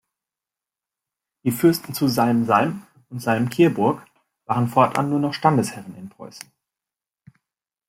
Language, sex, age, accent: German, male, 19-29, Deutschland Deutsch